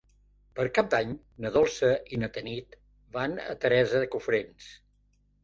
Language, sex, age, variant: Catalan, male, 80-89, Central